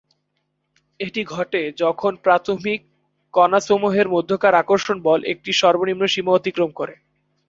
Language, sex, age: Bengali, male, 19-29